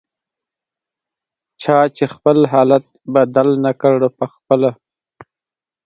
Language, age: Pashto, 30-39